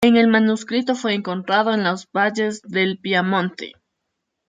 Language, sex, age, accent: Spanish, female, 30-39, América central